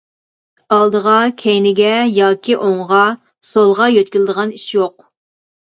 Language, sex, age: Uyghur, female, 40-49